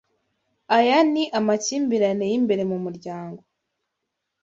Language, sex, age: Kinyarwanda, female, 19-29